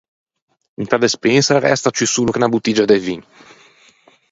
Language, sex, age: Ligurian, male, 30-39